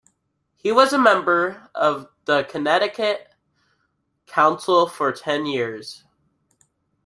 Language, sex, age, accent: English, male, under 19, United States English